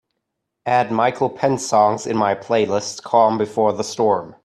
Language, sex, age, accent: English, male, 19-29, United States English